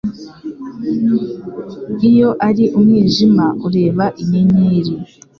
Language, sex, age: Kinyarwanda, female, under 19